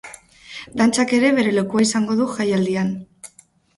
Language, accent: Basque, Mendebalekoa (Araba, Bizkaia, Gipuzkoako mendebaleko herri batzuk)